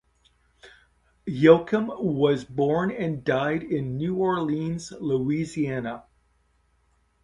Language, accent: English, Canadian English